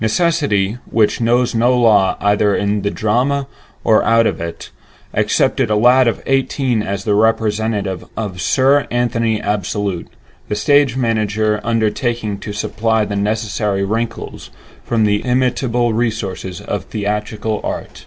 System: none